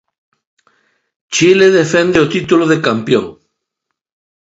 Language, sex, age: Galician, male, 50-59